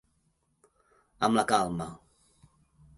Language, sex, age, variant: Catalan, male, 50-59, Central